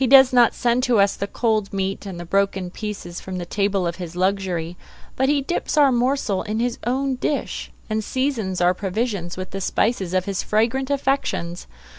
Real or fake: real